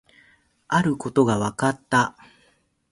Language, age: Japanese, 50-59